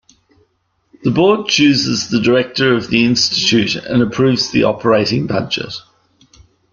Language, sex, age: English, male, 40-49